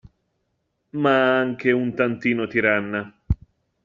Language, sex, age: Italian, male, 50-59